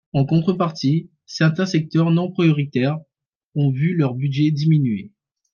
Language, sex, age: French, male, 19-29